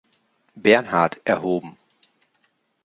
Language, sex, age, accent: German, male, 30-39, Deutschland Deutsch